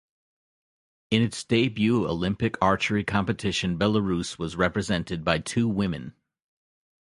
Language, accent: English, United States English